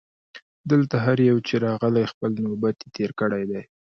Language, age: Pashto, 19-29